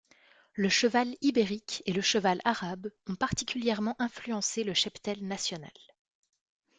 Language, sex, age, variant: French, female, 19-29, Français de métropole